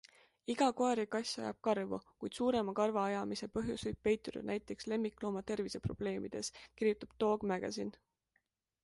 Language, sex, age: Estonian, female, 19-29